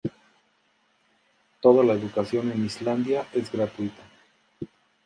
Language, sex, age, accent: Spanish, male, 40-49, México